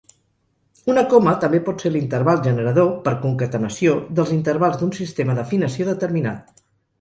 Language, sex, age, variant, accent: Catalan, female, 50-59, Central, central